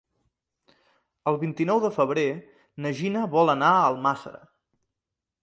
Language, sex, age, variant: Catalan, male, 19-29, Central